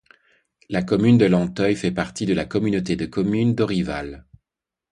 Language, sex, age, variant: French, male, 50-59, Français de métropole